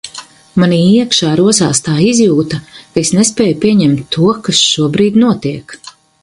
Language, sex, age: Latvian, female, 50-59